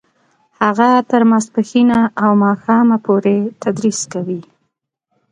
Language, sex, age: Pashto, female, 30-39